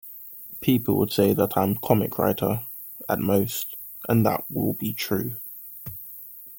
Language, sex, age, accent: English, male, 30-39, England English